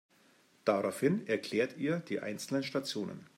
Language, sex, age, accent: German, male, 50-59, Deutschland Deutsch